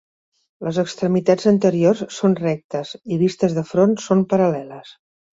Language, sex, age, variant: Catalan, female, 60-69, Central